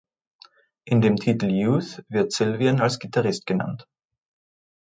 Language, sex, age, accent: German, male, 30-39, Österreichisches Deutsch